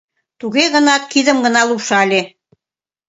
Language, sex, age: Mari, female, 19-29